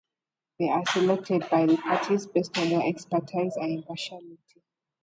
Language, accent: English, United States English